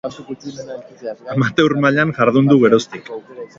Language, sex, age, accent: Basque, male, 30-39, Erdialdekoa edo Nafarra (Gipuzkoa, Nafarroa)